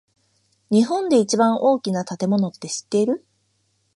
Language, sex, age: Japanese, female, 19-29